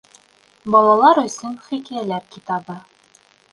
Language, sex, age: Bashkir, female, 19-29